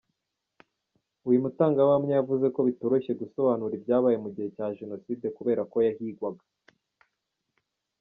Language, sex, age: Kinyarwanda, male, 19-29